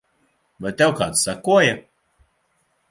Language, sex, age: Latvian, male, 30-39